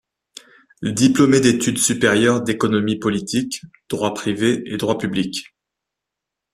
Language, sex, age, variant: French, male, 19-29, Français de métropole